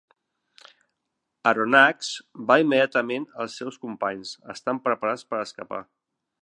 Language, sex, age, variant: Catalan, male, 40-49, Central